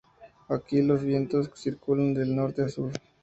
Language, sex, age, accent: Spanish, male, 19-29, México